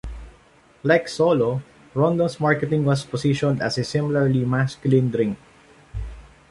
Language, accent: English, Filipino